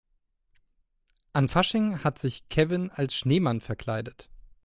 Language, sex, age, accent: German, male, 30-39, Deutschland Deutsch